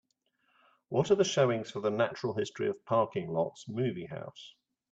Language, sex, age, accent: English, male, 50-59, England English